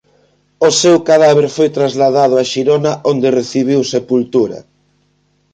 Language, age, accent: Galician, 40-49, Normativo (estándar)